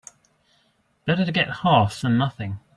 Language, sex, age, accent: English, male, 40-49, England English